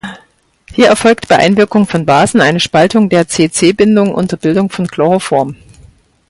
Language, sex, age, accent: German, female, 50-59, Deutschland Deutsch